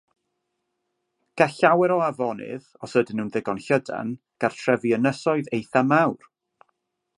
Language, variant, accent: Welsh, South-Eastern Welsh, Y Deyrnas Unedig Cymraeg